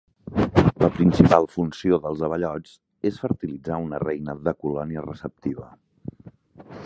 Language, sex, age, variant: Catalan, male, 40-49, Central